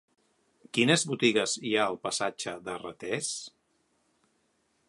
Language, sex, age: Catalan, male, 50-59